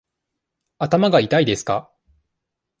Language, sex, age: Japanese, male, 19-29